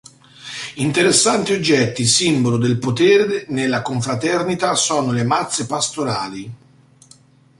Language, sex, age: Italian, male, 40-49